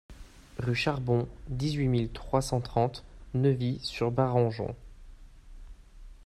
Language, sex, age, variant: French, male, 19-29, Français de métropole